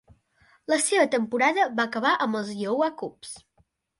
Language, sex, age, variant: Catalan, male, under 19, Central